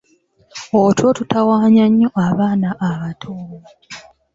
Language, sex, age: Ganda, female, 19-29